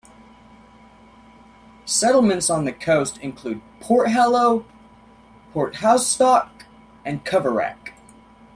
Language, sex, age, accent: English, male, 19-29, Irish English